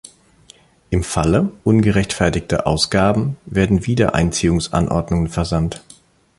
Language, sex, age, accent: German, male, 30-39, Deutschland Deutsch